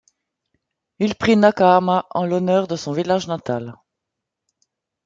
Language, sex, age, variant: French, female, 40-49, Français de métropole